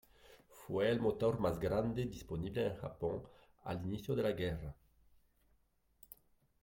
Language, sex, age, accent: Spanish, male, 40-49, Andino-Pacífico: Colombia, Perú, Ecuador, oeste de Bolivia y Venezuela andina